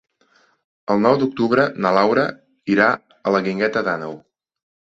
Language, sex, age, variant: Catalan, male, 19-29, Central